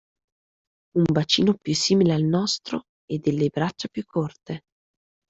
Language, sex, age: Italian, female, 30-39